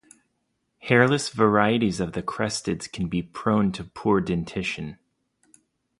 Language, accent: English, United States English